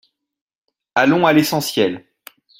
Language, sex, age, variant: French, male, 30-39, Français de métropole